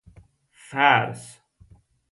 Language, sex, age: Persian, male, 19-29